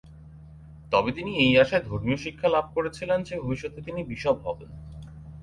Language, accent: Bengali, Bangladeshi